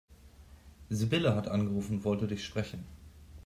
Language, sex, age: German, male, 30-39